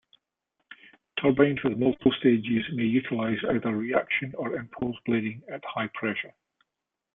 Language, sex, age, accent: English, male, 50-59, Scottish English